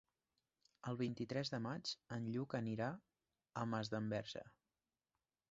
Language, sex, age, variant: Catalan, male, 19-29, Nord-Occidental